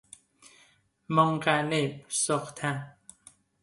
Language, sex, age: Persian, male, 30-39